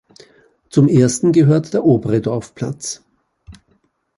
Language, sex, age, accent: German, male, 50-59, Österreichisches Deutsch